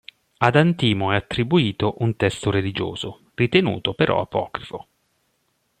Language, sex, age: Italian, male, 40-49